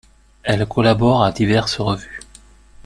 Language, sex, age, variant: French, male, 50-59, Français de métropole